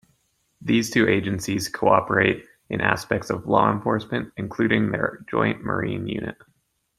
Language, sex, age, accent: English, male, 19-29, United States English